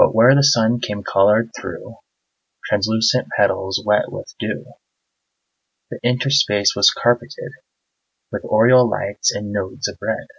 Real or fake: real